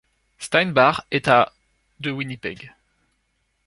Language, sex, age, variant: French, male, 30-39, Français de métropole